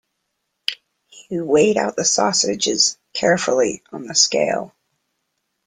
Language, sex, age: English, female, 50-59